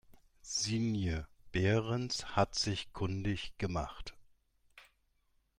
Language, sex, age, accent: German, male, 50-59, Deutschland Deutsch